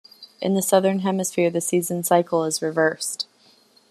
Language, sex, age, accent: English, female, 19-29, United States English